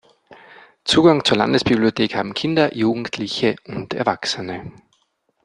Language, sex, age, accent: German, male, 40-49, Österreichisches Deutsch